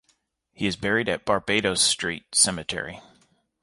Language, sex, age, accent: English, male, 30-39, United States English